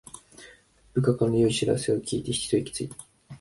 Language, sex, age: Japanese, male, 19-29